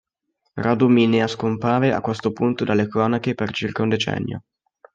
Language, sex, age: Italian, male, under 19